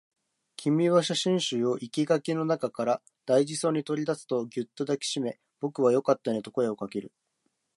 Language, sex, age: Japanese, male, 19-29